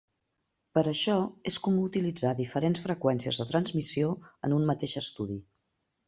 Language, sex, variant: Catalan, female, Central